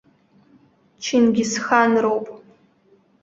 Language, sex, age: Abkhazian, female, under 19